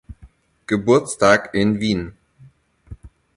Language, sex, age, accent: German, male, 19-29, Deutschland Deutsch